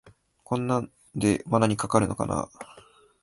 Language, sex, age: Japanese, male, 19-29